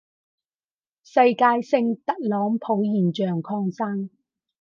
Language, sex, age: Cantonese, female, 30-39